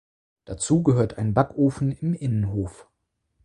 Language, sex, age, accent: German, male, 19-29, Deutschland Deutsch